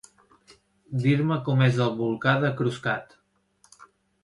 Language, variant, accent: Catalan, Central, central